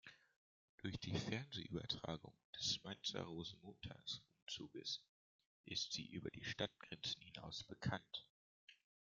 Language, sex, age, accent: German, male, under 19, Deutschland Deutsch